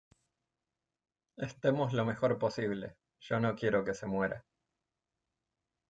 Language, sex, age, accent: Spanish, male, 30-39, Rioplatense: Argentina, Uruguay, este de Bolivia, Paraguay